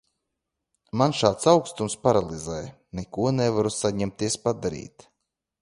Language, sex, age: Latvian, male, 30-39